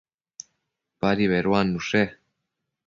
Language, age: Matsés, under 19